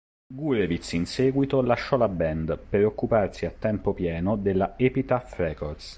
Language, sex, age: Italian, male, 30-39